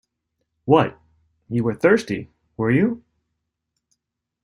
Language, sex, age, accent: English, male, 30-39, United States English